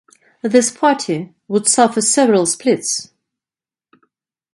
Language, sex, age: English, female, 50-59